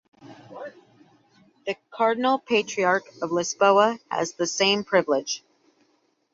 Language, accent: English, United States English